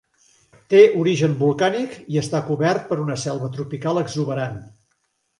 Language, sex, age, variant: Catalan, male, 60-69, Central